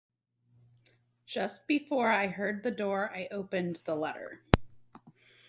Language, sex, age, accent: English, female, 30-39, United States English